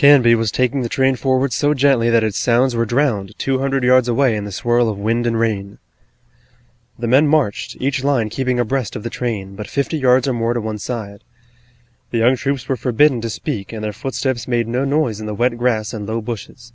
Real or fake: real